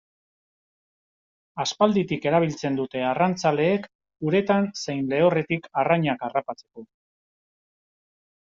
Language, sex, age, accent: Basque, male, 50-59, Mendebalekoa (Araba, Bizkaia, Gipuzkoako mendebaleko herri batzuk)